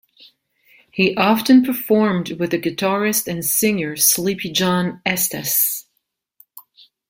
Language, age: English, 50-59